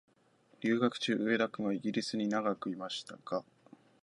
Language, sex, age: Japanese, male, 19-29